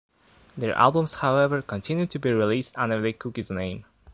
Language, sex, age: English, male, 19-29